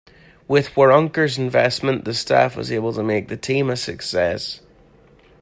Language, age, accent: English, 30-39, Irish English